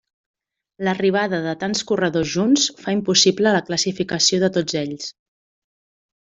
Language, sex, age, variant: Catalan, female, 40-49, Central